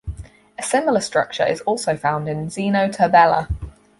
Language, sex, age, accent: English, female, 19-29, England English; New Zealand English